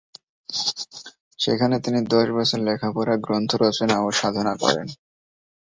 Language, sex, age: Bengali, male, 19-29